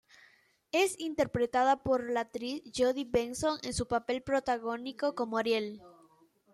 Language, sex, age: Spanish, female, 19-29